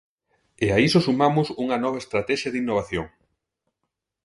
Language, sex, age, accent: Galician, male, 40-49, Normativo (estándar); Neofalante